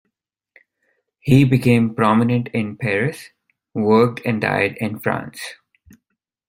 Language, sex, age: English, male, 19-29